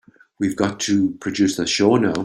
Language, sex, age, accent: English, male, 60-69, Irish English